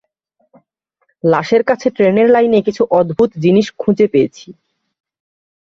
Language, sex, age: Bengali, male, 19-29